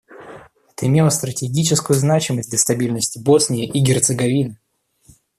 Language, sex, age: Russian, male, under 19